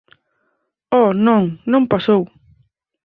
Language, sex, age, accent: Galician, female, 30-39, Oriental (común en zona oriental)